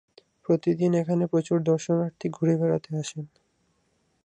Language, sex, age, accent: Bengali, male, 19-29, প্রমিত বাংলা